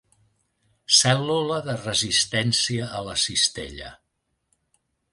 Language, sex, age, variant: Catalan, male, 70-79, Central